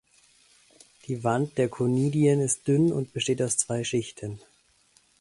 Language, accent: German, Deutschland Deutsch